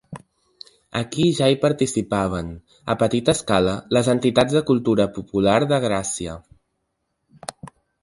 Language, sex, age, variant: Catalan, male, under 19, Central